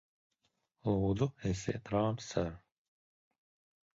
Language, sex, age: Latvian, male, 40-49